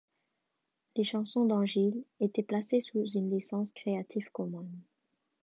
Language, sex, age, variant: French, female, under 19, Français de métropole